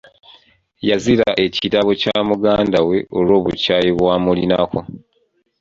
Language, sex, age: Ganda, male, 19-29